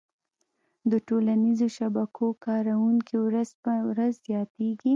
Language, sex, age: Pashto, female, 19-29